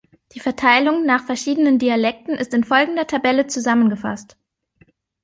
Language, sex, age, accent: German, female, 30-39, Deutschland Deutsch